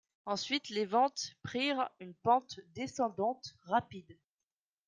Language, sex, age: French, female, under 19